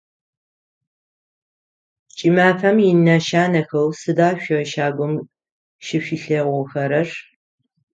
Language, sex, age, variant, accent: Adyghe, female, 50-59, Адыгабзэ (Кирил, пстэумэ зэдыряе), Кıэмгуй (Çemguy)